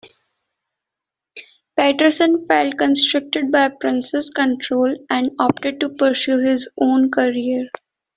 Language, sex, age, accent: English, female, 19-29, India and South Asia (India, Pakistan, Sri Lanka)